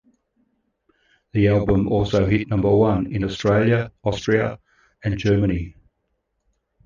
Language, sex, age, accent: English, male, 60-69, Australian English